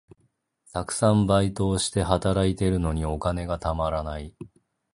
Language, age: Japanese, 30-39